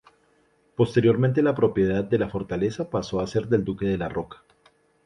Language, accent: Spanish, Andino-Pacífico: Colombia, Perú, Ecuador, oeste de Bolivia y Venezuela andina